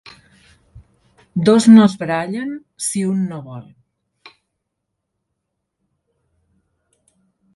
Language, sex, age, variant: Catalan, female, 50-59, Central